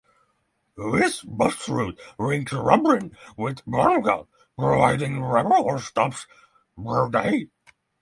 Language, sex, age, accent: English, male, 30-39, United States English